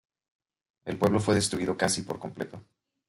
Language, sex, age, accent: Spanish, male, 19-29, México